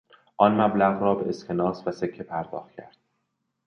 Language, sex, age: Persian, male, 19-29